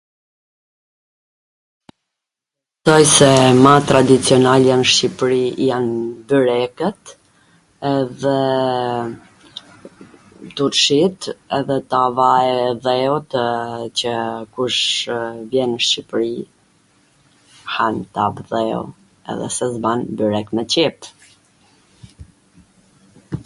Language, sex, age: Gheg Albanian, female, 40-49